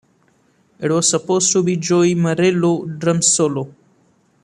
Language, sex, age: English, male, 19-29